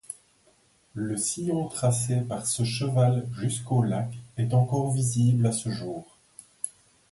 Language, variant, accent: French, Français d'Europe, Français de Belgique